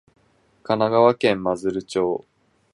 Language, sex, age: Japanese, male, 19-29